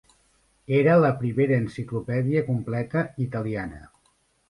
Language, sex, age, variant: Catalan, male, 50-59, Central